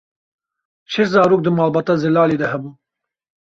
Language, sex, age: Kurdish, male, 19-29